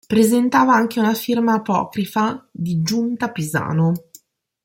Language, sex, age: Italian, female, 30-39